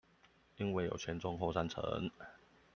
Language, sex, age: Chinese, male, 40-49